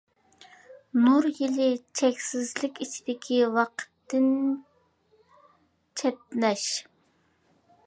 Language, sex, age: Uyghur, female, 19-29